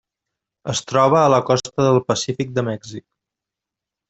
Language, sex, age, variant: Catalan, male, 30-39, Central